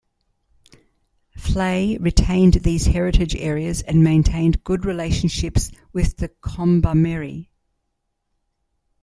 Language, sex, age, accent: English, female, 60-69, Australian English